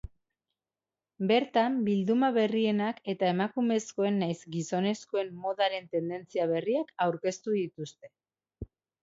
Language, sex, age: Basque, female, 30-39